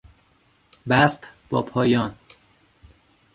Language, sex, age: Persian, male, 19-29